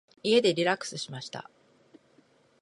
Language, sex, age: Japanese, female, 50-59